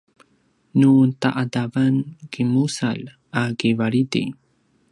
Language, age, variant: Paiwan, 30-39, pinayuanan a kinaikacedasan (東排灣語)